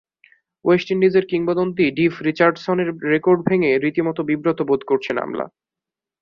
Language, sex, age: Bengali, male, under 19